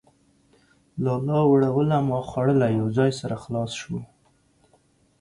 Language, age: Pashto, 19-29